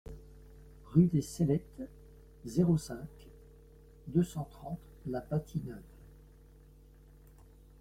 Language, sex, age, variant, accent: French, male, 60-69, Français d'Europe, Français de Belgique